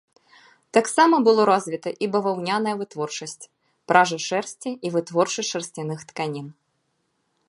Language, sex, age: Belarusian, female, 40-49